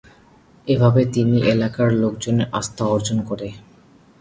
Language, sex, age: Bengali, male, under 19